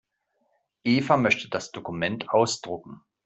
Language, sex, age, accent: German, male, 40-49, Deutschland Deutsch